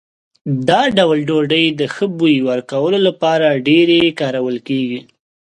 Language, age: Pashto, 19-29